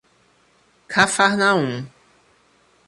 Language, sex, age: Portuguese, male, 30-39